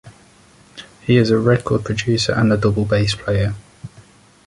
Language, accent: English, England English